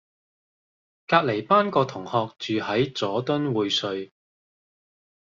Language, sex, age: Cantonese, male, 30-39